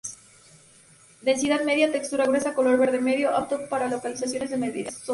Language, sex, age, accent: Spanish, female, 19-29, México